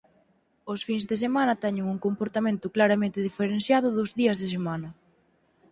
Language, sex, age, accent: Galician, female, 19-29, Atlántico (seseo e gheada)